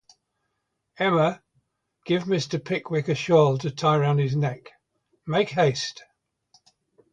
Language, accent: English, British English